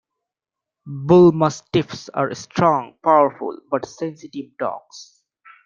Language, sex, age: English, male, 19-29